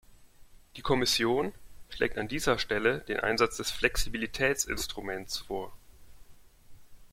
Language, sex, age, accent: German, male, 30-39, Deutschland Deutsch